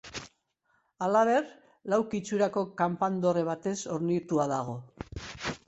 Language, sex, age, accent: Basque, female, 70-79, Mendebalekoa (Araba, Bizkaia, Gipuzkoako mendebaleko herri batzuk)